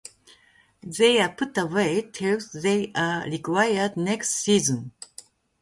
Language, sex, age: English, female, 50-59